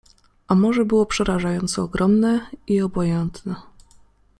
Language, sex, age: Polish, female, 19-29